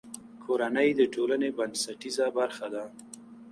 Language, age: Pashto, 19-29